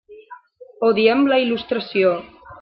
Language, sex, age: Catalan, female, 30-39